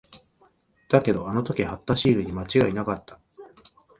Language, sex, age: Japanese, male, 40-49